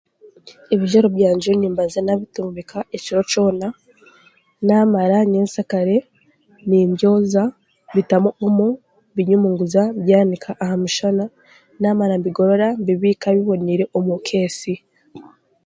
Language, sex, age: Chiga, female, 19-29